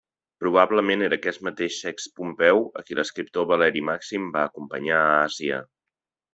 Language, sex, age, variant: Catalan, male, 40-49, Central